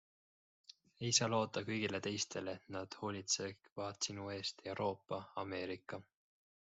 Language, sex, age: Estonian, male, 19-29